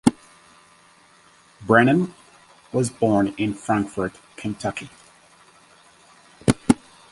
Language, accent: English, West Indies and Bermuda (Bahamas, Bermuda, Jamaica, Trinidad)